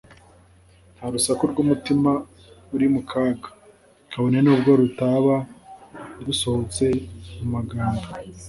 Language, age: Kinyarwanda, 30-39